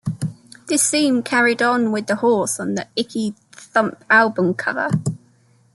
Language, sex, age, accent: English, female, 19-29, England English